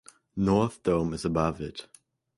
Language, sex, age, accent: English, male, under 19, German Accent